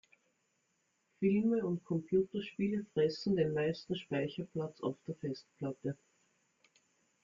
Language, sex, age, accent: German, female, 40-49, Österreichisches Deutsch